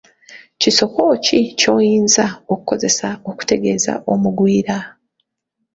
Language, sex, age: Ganda, female, 30-39